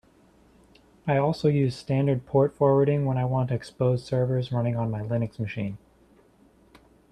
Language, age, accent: English, 19-29, United States English